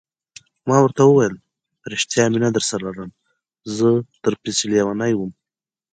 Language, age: Pashto, 19-29